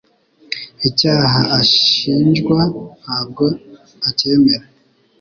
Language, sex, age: Kinyarwanda, male, 19-29